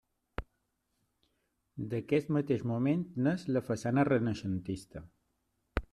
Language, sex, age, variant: Catalan, male, 40-49, Balear